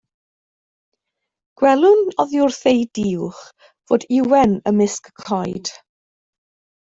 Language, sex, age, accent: Welsh, female, 50-59, Y Deyrnas Unedig Cymraeg